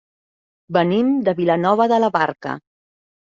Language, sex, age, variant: Catalan, female, 40-49, Central